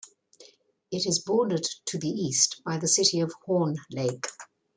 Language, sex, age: English, female, 60-69